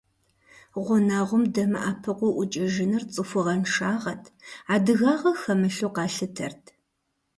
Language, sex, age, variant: Kabardian, female, 40-49, Адыгэбзэ (Къэбэрдей, Кирил, Урысей)